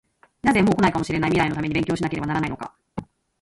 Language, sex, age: Japanese, female, 40-49